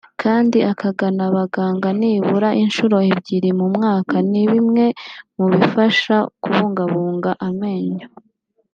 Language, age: Kinyarwanda, 19-29